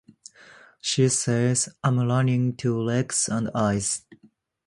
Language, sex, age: English, male, 19-29